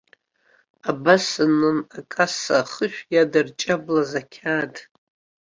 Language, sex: Abkhazian, female